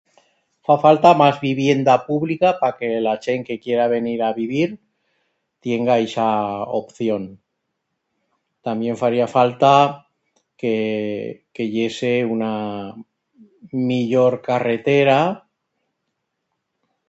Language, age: Aragonese, 60-69